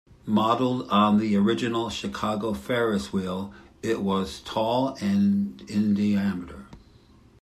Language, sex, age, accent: English, male, 60-69, United States English